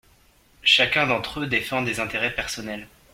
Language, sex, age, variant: French, male, 19-29, Français de métropole